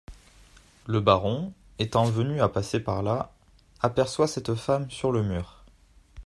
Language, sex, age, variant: French, male, 19-29, Français de métropole